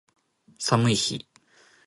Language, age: Japanese, 19-29